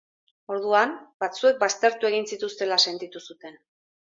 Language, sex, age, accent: Basque, female, 50-59, Erdialdekoa edo Nafarra (Gipuzkoa, Nafarroa)